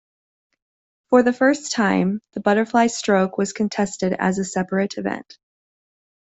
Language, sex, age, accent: English, female, 30-39, United States English